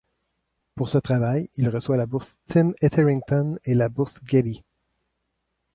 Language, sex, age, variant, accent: French, male, 40-49, Français d'Amérique du Nord, Français du Canada